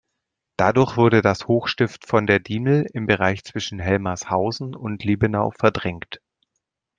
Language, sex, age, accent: German, male, 30-39, Deutschland Deutsch